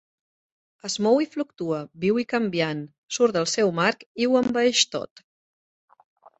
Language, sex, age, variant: Catalan, female, 30-39, Central